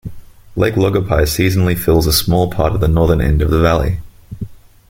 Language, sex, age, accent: English, male, 19-29, Australian English